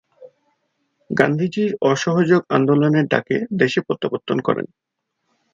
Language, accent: Bengali, Native